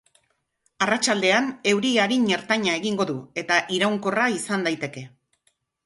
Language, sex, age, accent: Basque, female, 60-69, Mendebalekoa (Araba, Bizkaia, Gipuzkoako mendebaleko herri batzuk)